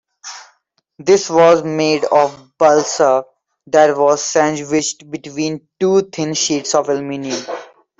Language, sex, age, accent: English, male, 19-29, India and South Asia (India, Pakistan, Sri Lanka)